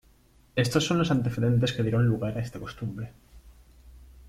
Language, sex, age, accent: Spanish, male, 19-29, España: Centro-Sur peninsular (Madrid, Toledo, Castilla-La Mancha)